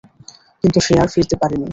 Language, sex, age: Bengali, male, 19-29